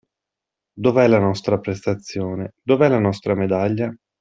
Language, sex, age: Italian, male, 40-49